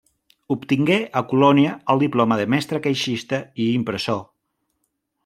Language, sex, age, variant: Catalan, male, 40-49, Central